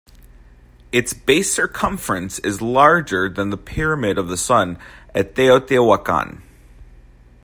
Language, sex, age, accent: English, male, 19-29, United States English